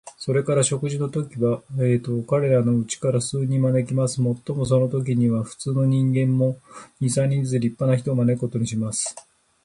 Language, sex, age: Japanese, male, 50-59